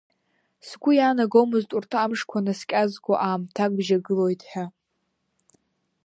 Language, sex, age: Abkhazian, female, under 19